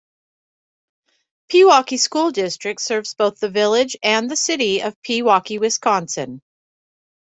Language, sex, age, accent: English, female, 50-59, United States English